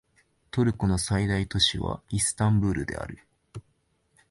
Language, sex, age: Japanese, male, 19-29